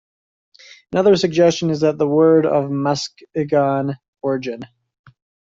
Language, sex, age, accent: English, male, 30-39, United States English